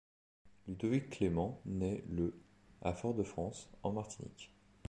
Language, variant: French, Français de métropole